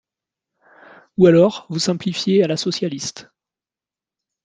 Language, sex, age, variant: French, male, 40-49, Français de métropole